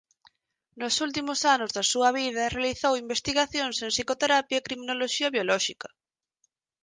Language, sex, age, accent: Galician, female, 19-29, Normativo (estándar)